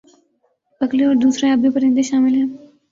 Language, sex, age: Urdu, male, 19-29